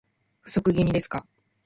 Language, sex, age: Japanese, female, 19-29